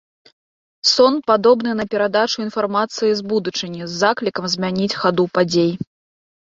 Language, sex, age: Belarusian, female, 30-39